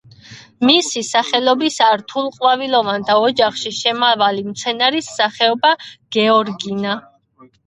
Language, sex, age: Georgian, male, 30-39